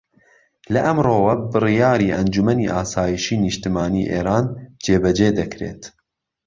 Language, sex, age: Central Kurdish, male, 40-49